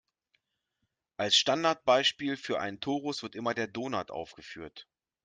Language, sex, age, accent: German, male, 40-49, Deutschland Deutsch